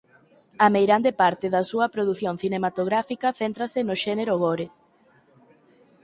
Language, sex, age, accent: Galician, female, 19-29, Central (sen gheada)